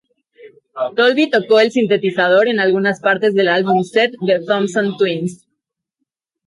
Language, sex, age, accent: Spanish, female, 19-29, México